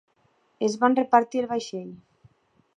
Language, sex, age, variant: Catalan, female, 19-29, Nord-Occidental